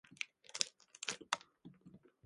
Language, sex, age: Japanese, male, 19-29